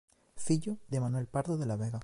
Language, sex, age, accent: Galician, male, 19-29, Central (gheada)